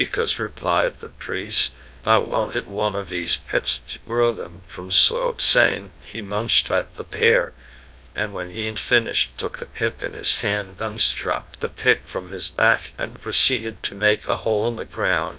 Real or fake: fake